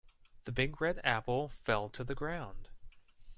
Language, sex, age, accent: English, male, 19-29, United States English